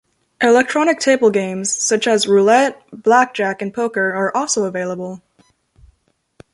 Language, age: English, 19-29